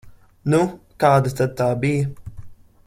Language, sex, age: Latvian, male, 19-29